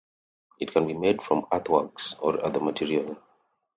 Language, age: English, 30-39